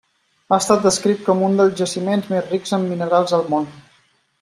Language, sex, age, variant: Catalan, male, 30-39, Central